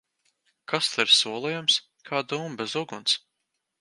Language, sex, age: Latvian, male, under 19